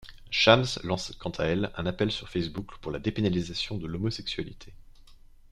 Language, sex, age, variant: French, male, 19-29, Français de métropole